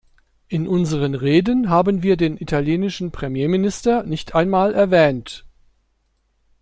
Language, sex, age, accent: German, male, 50-59, Deutschland Deutsch